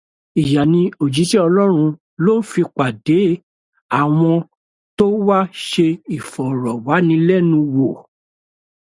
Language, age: Yoruba, 50-59